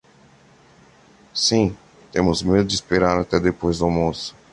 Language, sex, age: Portuguese, male, 30-39